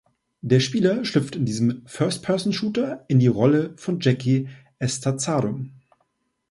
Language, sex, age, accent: German, male, 30-39, Deutschland Deutsch